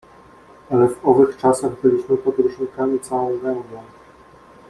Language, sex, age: Polish, male, 19-29